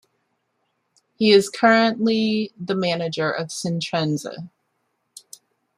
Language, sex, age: English, female, 40-49